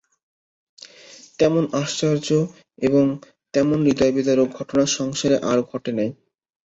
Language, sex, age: Bengali, male, 19-29